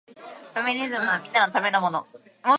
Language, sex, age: Japanese, female, 19-29